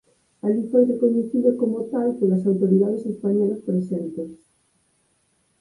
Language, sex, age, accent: Galician, female, 30-39, Normativo (estándar)